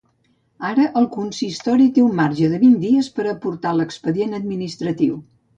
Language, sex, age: Catalan, female, 70-79